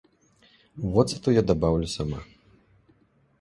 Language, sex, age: Belarusian, male, 30-39